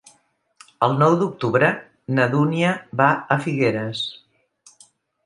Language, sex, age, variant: Catalan, female, 60-69, Central